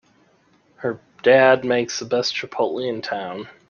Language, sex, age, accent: English, male, 30-39, United States English